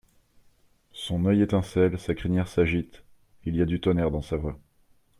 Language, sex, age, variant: French, male, 30-39, Français de métropole